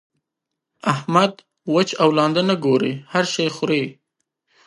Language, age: Pashto, 19-29